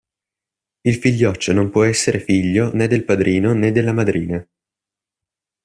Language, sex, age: Italian, male, 19-29